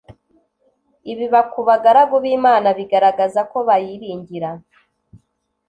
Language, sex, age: Kinyarwanda, female, 19-29